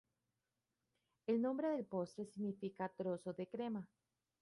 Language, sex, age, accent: Spanish, female, 30-39, Andino-Pacífico: Colombia, Perú, Ecuador, oeste de Bolivia y Venezuela andina